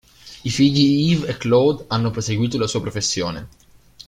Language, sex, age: Italian, male, 19-29